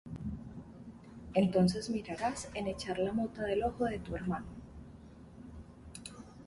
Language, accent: Spanish, Andino-Pacífico: Colombia, Perú, Ecuador, oeste de Bolivia y Venezuela andina